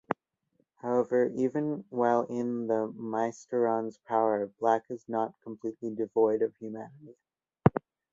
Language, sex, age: English, male, 19-29